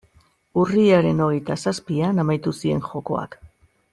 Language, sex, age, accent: Basque, female, 50-59, Mendebalekoa (Araba, Bizkaia, Gipuzkoako mendebaleko herri batzuk)